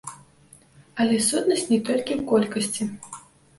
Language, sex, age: Belarusian, female, 19-29